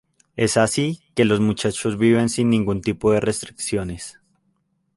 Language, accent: Spanish, Andino-Pacífico: Colombia, Perú, Ecuador, oeste de Bolivia y Venezuela andina